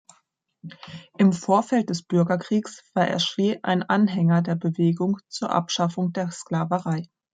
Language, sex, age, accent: German, female, 30-39, Deutschland Deutsch